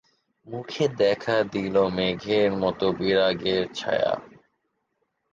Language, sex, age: Bengali, male, 19-29